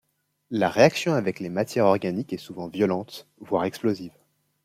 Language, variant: French, Français de métropole